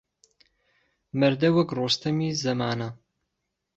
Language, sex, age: Central Kurdish, male, 19-29